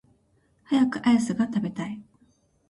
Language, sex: Japanese, female